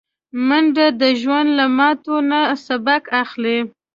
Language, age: Pashto, 19-29